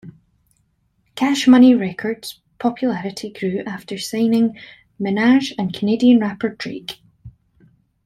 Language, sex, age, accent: English, female, 30-39, Scottish English